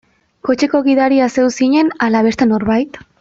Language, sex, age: Basque, female, 19-29